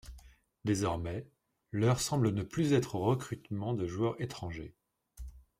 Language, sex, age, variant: French, male, 40-49, Français de métropole